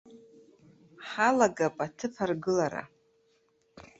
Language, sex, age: Abkhazian, female, 50-59